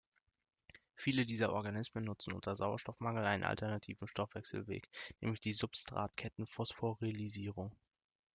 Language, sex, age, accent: German, male, 19-29, Deutschland Deutsch